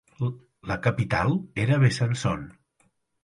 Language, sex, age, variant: Catalan, male, 50-59, Central